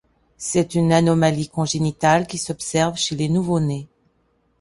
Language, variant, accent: French, Français d'Amérique du Nord, Français du Canada